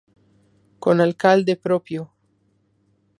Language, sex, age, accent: Spanish, female, 50-59, Rioplatense: Argentina, Uruguay, este de Bolivia, Paraguay